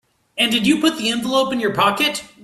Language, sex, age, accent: English, male, 19-29, United States English